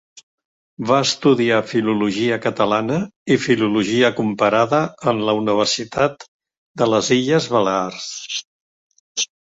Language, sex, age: Catalan, male, 60-69